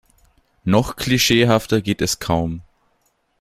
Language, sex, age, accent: German, male, 19-29, Österreichisches Deutsch